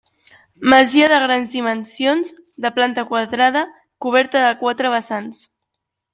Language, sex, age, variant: Catalan, female, under 19, Central